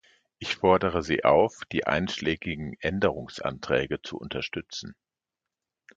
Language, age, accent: German, 50-59, Deutschland Deutsch